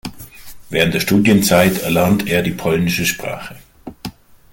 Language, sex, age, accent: German, male, 40-49, Deutschland Deutsch